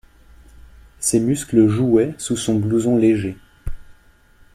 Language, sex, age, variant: French, male, 19-29, Français de métropole